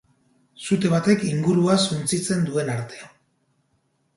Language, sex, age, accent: Basque, male, 40-49, Mendebalekoa (Araba, Bizkaia, Gipuzkoako mendebaleko herri batzuk)